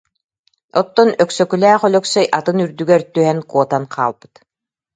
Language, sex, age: Yakut, female, 50-59